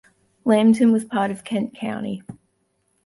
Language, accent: English, Australian English